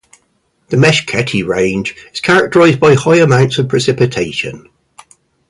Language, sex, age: English, male, 50-59